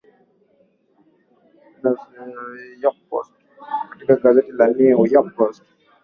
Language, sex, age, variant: Swahili, male, 19-29, Kiswahili cha Bara ya Kenya